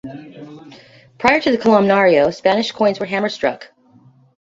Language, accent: English, United States English